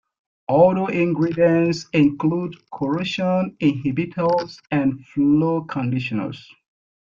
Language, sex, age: English, male, 30-39